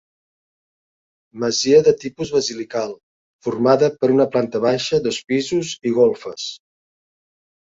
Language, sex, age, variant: Catalan, male, 50-59, Central